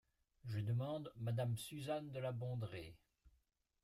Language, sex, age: French, male, 60-69